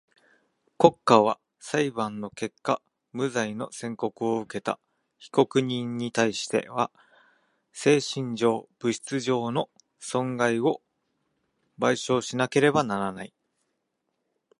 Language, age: Japanese, 40-49